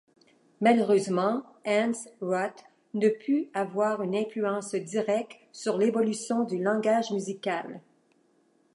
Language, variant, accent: French, Français d'Amérique du Nord, Français du Canada